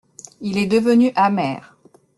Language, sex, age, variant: French, female, 30-39, Français de métropole